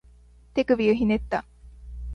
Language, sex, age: Japanese, female, 19-29